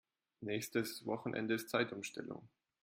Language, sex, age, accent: German, male, 19-29, Deutschland Deutsch